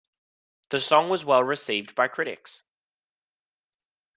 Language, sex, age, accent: English, male, 19-29, Australian English